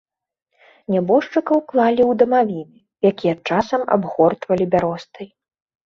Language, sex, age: Belarusian, female, 19-29